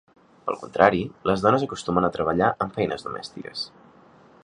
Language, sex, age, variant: Catalan, male, 19-29, Central